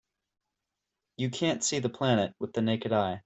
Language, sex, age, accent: English, male, 19-29, United States English